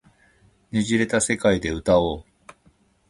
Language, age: Japanese, 50-59